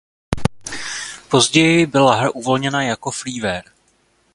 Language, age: Czech, 30-39